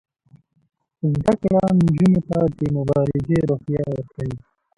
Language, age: Pashto, 19-29